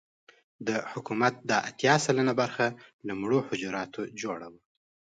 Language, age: Pashto, 30-39